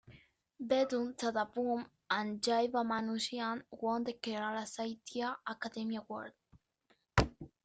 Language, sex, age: English, female, under 19